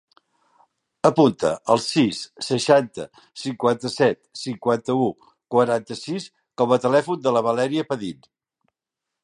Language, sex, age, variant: Catalan, male, 70-79, Central